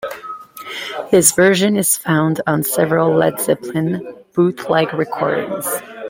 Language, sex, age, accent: English, female, 19-29, Canadian English